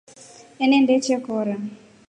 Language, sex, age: Rombo, female, 19-29